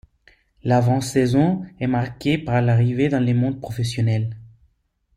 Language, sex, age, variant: French, male, 30-39, Français de métropole